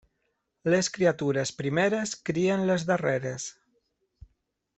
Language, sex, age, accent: Catalan, male, 30-39, valencià